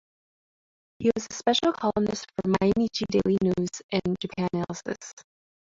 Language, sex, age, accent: English, female, 19-29, United States English